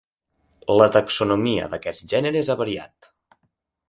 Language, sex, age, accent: Catalan, male, 19-29, central; nord-occidental